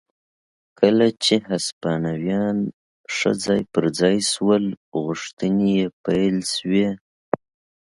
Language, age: Pashto, 19-29